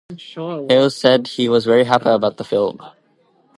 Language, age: English, 19-29